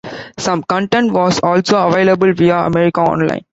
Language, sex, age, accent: English, male, 19-29, India and South Asia (India, Pakistan, Sri Lanka)